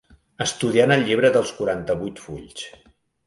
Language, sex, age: Catalan, male, 50-59